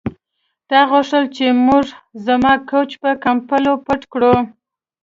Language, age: Pashto, 19-29